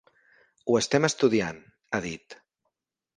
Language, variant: Catalan, Nord-Occidental